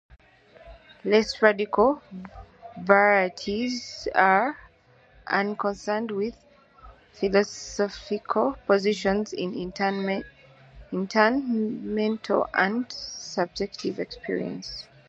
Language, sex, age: English, female, 30-39